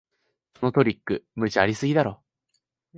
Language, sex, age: Japanese, male, 19-29